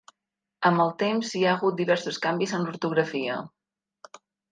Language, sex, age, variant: Catalan, female, 19-29, Central